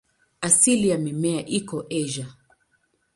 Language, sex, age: Swahili, female, 30-39